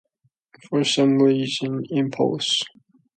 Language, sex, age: English, male, under 19